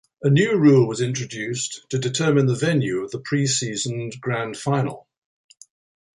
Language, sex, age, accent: English, male, 70-79, England English